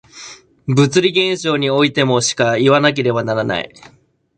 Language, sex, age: Japanese, male, 19-29